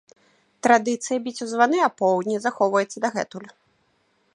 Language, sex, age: Belarusian, female, 19-29